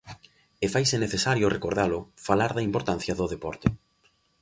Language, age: Galician, 19-29